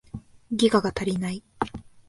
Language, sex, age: Japanese, female, 19-29